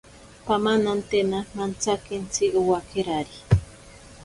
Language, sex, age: Ashéninka Perené, female, 40-49